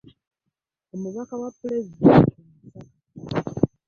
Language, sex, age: Ganda, female, 30-39